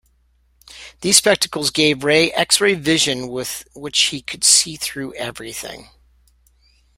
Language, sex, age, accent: English, male, 40-49, United States English